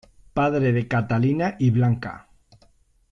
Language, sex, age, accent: Spanish, male, 40-49, España: Norte peninsular (Asturias, Castilla y León, Cantabria, País Vasco, Navarra, Aragón, La Rioja, Guadalajara, Cuenca)